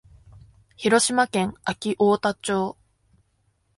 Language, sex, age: Japanese, female, 19-29